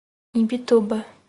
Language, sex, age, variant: Portuguese, female, 19-29, Portuguese (Brasil)